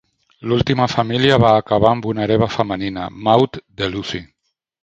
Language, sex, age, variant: Catalan, male, 60-69, Central